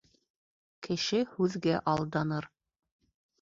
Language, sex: Bashkir, female